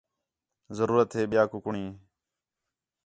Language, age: Khetrani, 19-29